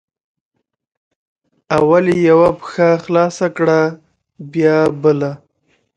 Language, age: Pashto, 19-29